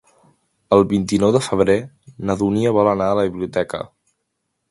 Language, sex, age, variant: Catalan, male, under 19, Central